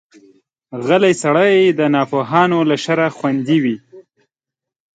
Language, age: Pashto, 19-29